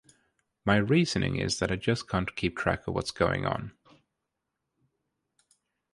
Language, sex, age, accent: English, male, 30-39, England English